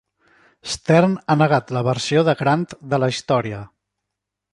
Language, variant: Catalan, Central